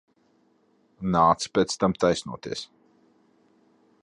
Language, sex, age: Latvian, male, 40-49